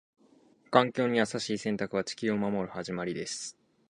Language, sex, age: Japanese, male, 19-29